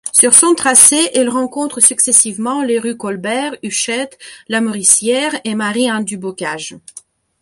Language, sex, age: French, female, 30-39